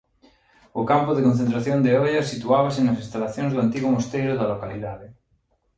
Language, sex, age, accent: Galician, male, 30-39, Normativo (estándar)